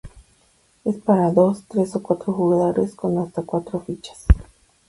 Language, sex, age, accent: Spanish, female, 40-49, México